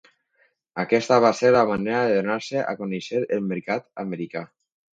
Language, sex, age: Catalan, male, 30-39